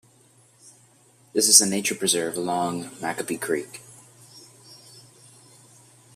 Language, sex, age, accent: English, male, 30-39, Canadian English